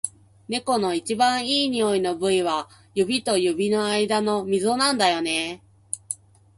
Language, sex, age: Japanese, female, 30-39